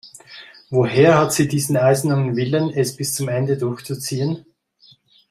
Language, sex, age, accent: German, male, 50-59, Schweizerdeutsch